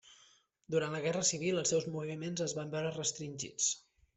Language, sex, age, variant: Catalan, male, 19-29, Central